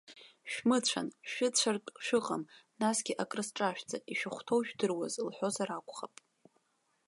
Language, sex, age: Abkhazian, female, 19-29